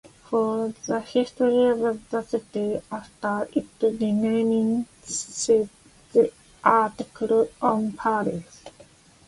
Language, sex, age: English, female, 30-39